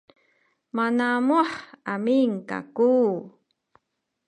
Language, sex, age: Sakizaya, female, 50-59